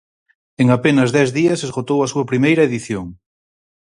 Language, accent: Galician, Normativo (estándar)